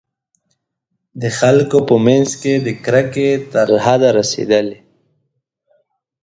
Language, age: Pashto, 19-29